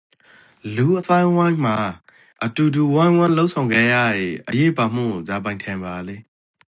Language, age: Rakhine, 30-39